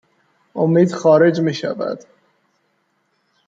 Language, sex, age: Persian, male, 19-29